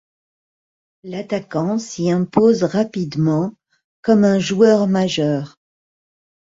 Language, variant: French, Français de métropole